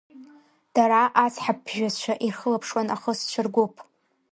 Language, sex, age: Abkhazian, female, 19-29